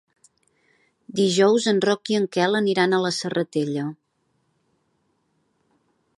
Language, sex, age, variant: Catalan, female, 40-49, Central